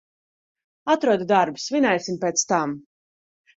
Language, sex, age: Latvian, female, 19-29